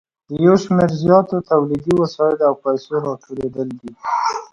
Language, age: Pashto, 30-39